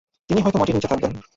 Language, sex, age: Bengali, male, 19-29